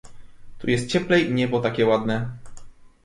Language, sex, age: Polish, male, 30-39